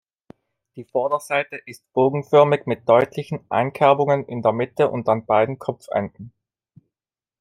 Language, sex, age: German, male, 30-39